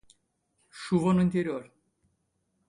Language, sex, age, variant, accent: Portuguese, male, 30-39, Portuguese (Brasil), Gaucho